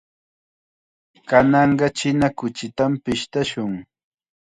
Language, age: Chiquián Ancash Quechua, 19-29